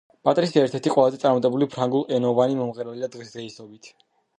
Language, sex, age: Georgian, female, 19-29